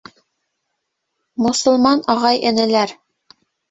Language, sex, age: Bashkir, female, 30-39